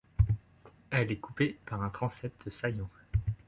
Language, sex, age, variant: French, male, 19-29, Français de métropole